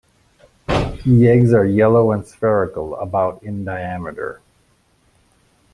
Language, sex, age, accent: English, male, 50-59, United States English